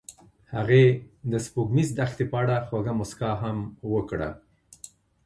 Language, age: Pashto, 50-59